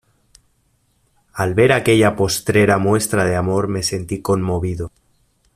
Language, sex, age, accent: Spanish, male, 40-49, España: Norte peninsular (Asturias, Castilla y León, Cantabria, País Vasco, Navarra, Aragón, La Rioja, Guadalajara, Cuenca)